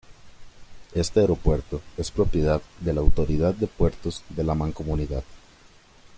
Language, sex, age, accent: Spanish, male, 19-29, América central